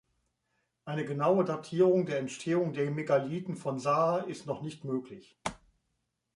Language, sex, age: German, male, 50-59